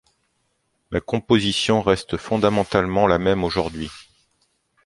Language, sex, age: French, male, 50-59